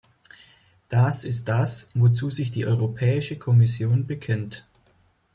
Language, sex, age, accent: German, male, 19-29, Deutschland Deutsch